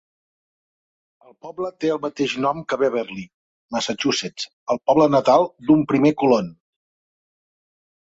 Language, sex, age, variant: Catalan, male, 50-59, Central